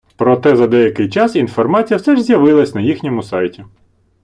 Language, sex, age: Ukrainian, male, 30-39